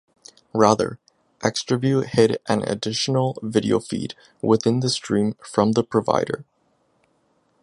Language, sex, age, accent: English, male, 19-29, Canadian English